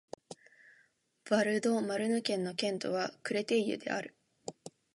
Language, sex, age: Japanese, female, 19-29